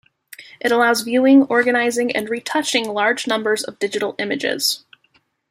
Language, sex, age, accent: English, female, 19-29, United States English